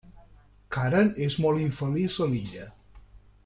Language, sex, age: Catalan, male, 50-59